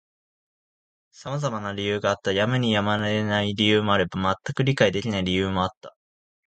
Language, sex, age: Japanese, male, 19-29